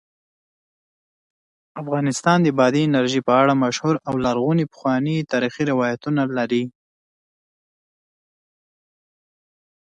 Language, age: Pashto, 19-29